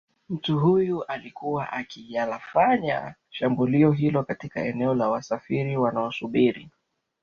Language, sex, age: Swahili, male, 19-29